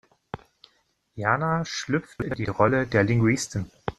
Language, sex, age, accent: German, male, 30-39, Deutschland Deutsch